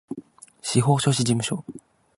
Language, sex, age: Japanese, male, under 19